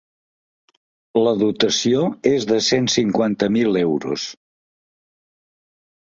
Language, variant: Catalan, Central